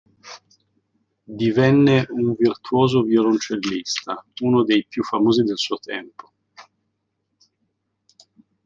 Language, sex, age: Italian, male, 40-49